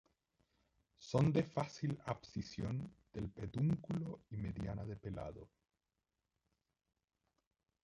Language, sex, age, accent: Spanish, male, 19-29, Caribe: Cuba, Venezuela, Puerto Rico, República Dominicana, Panamá, Colombia caribeña, México caribeño, Costa del golfo de México